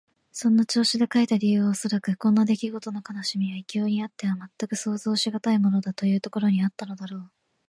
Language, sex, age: Japanese, female, 19-29